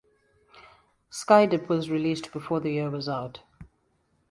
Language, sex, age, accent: English, female, 30-39, Southern African (South Africa, Zimbabwe, Namibia)